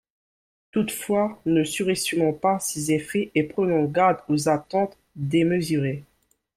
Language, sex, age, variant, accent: French, male, 19-29, Français des départements et régions d'outre-mer, Français de La Réunion